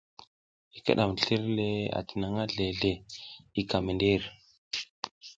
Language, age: South Giziga, 19-29